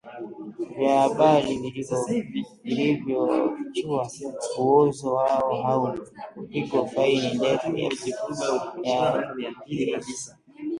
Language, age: Swahili, 19-29